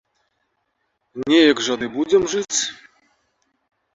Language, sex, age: Belarusian, male, 40-49